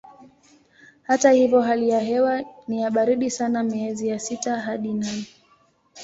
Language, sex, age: Swahili, female, 19-29